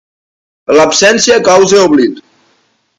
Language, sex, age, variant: Catalan, male, 19-29, Nord-Occidental